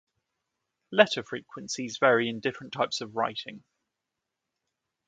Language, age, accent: English, 19-29, England English